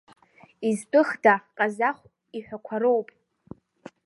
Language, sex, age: Abkhazian, female, 19-29